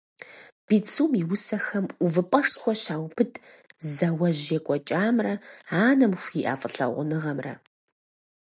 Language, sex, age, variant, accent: Kabardian, female, 30-39, Адыгэбзэ (Къэбэрдей, Кирил, псоми зэдай), Джылэхъстэней (Gilahsteney)